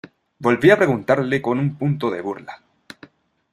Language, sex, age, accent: Spanish, male, 19-29, Chileno: Chile, Cuyo